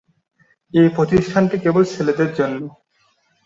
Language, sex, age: Bengali, male, 19-29